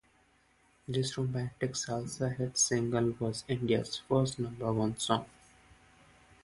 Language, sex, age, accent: English, male, 19-29, India and South Asia (India, Pakistan, Sri Lanka)